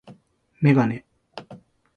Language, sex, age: Japanese, male, 40-49